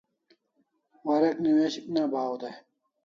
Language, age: Kalasha, 40-49